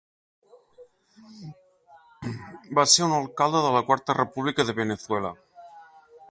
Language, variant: Catalan, Nord-Occidental